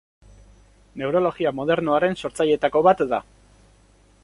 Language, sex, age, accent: Basque, male, 19-29, Erdialdekoa edo Nafarra (Gipuzkoa, Nafarroa)